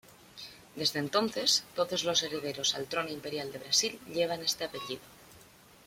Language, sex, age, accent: Spanish, female, 19-29, España: Norte peninsular (Asturias, Castilla y León, Cantabria, País Vasco, Navarra, Aragón, La Rioja, Guadalajara, Cuenca)